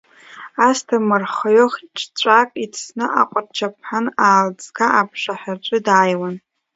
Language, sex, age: Abkhazian, female, under 19